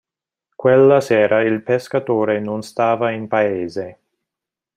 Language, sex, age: Italian, male, 30-39